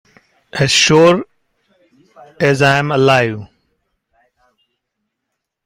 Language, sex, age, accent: English, male, 30-39, India and South Asia (India, Pakistan, Sri Lanka)